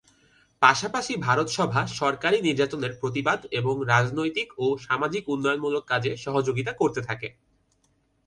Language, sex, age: Bengali, male, 19-29